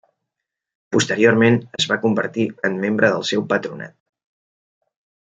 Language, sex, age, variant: Catalan, male, 30-39, Central